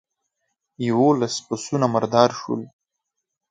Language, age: Pashto, 19-29